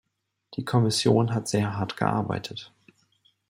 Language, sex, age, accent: German, male, 30-39, Deutschland Deutsch